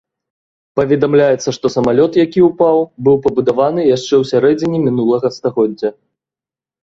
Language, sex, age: Belarusian, male, 30-39